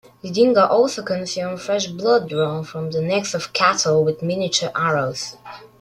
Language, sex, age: English, male, 19-29